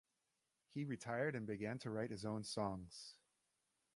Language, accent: English, United States English